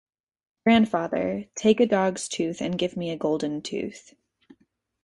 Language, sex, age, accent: English, female, 19-29, United States English